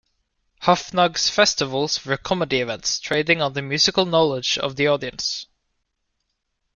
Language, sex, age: English, male, 19-29